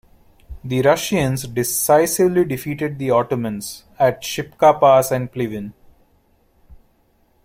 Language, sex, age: English, male, 19-29